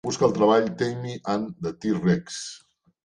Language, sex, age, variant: Catalan, male, 60-69, Central